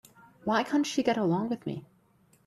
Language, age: English, under 19